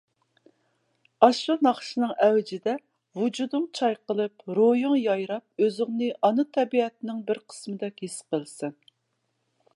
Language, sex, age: Uyghur, female, 40-49